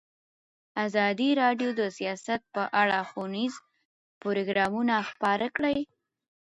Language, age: Pashto, under 19